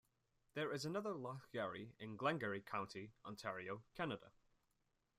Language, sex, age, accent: English, male, 19-29, England English